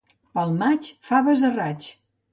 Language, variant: Catalan, Central